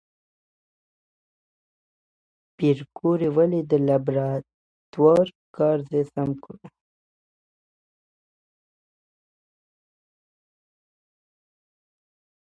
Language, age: Pashto, under 19